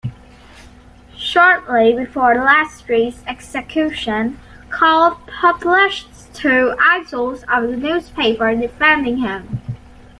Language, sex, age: English, female, under 19